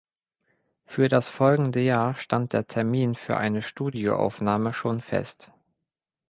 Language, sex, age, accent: German, male, 30-39, Deutschland Deutsch